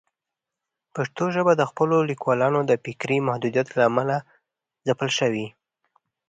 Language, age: Pashto, under 19